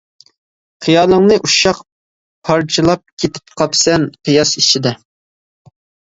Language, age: Uyghur, 19-29